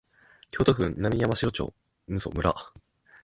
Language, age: Japanese, 19-29